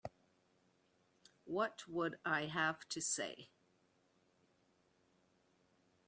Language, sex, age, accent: English, female, 60-69, Canadian English